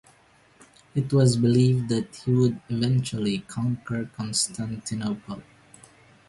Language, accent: English, Filipino